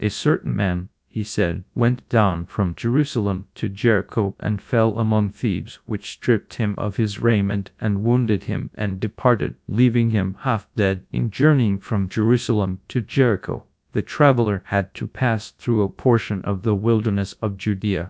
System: TTS, GradTTS